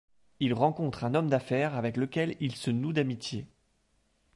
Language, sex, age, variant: French, male, 30-39, Français de métropole